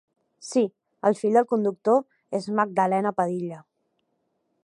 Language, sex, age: Catalan, female, 30-39